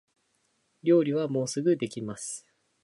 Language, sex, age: Japanese, male, under 19